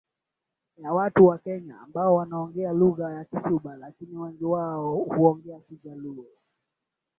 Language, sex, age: Swahili, male, 19-29